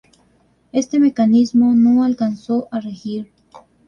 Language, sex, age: Spanish, female, 19-29